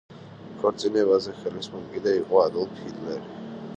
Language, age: Georgian, 19-29